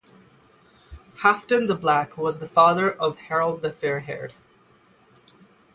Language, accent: English, United States English; England English; India and South Asia (India, Pakistan, Sri Lanka)